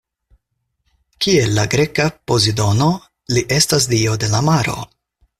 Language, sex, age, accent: Esperanto, male, 19-29, Internacia